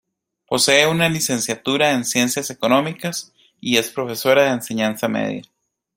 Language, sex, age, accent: Spanish, male, 30-39, América central